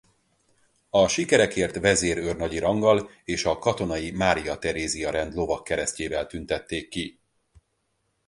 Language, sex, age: Hungarian, male, 40-49